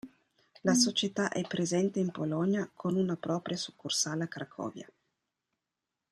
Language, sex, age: Italian, female, 30-39